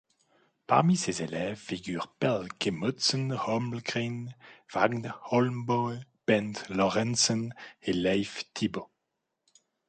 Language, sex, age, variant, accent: French, male, 40-49, Français d'Europe, Français de Suisse